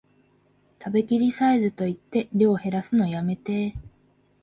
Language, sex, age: Japanese, female, 19-29